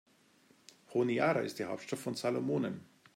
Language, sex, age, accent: German, male, 50-59, Deutschland Deutsch